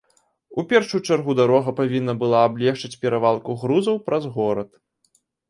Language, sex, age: Belarusian, male, 19-29